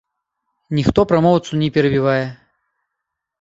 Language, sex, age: Belarusian, male, 19-29